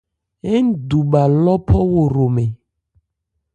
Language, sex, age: Ebrié, female, 30-39